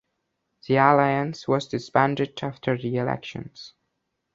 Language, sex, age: English, male, under 19